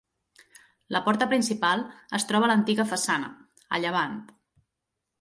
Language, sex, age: Catalan, female, 30-39